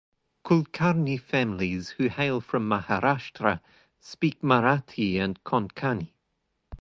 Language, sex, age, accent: English, male, 40-49, New Zealand English